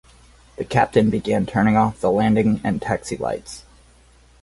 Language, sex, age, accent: English, male, 30-39, United States English